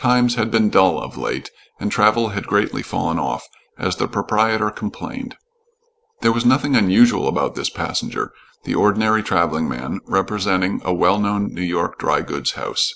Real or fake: real